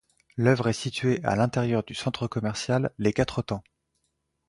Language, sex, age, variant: French, male, 19-29, Français de métropole